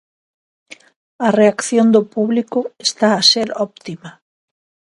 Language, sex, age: Galician, female, 50-59